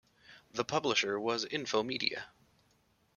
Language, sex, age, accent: English, male, 30-39, Canadian English